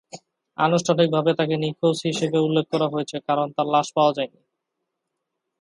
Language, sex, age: Bengali, male, 19-29